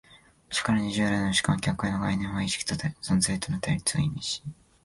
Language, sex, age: Japanese, male, 19-29